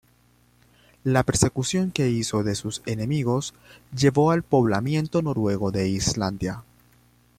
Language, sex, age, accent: Spanish, male, 19-29, Andino-Pacífico: Colombia, Perú, Ecuador, oeste de Bolivia y Venezuela andina